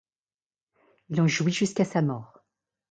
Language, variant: French, Français de métropole